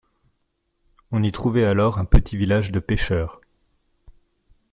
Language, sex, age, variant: French, male, 40-49, Français de métropole